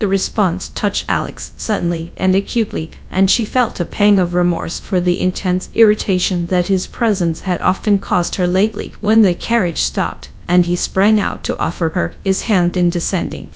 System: TTS, GradTTS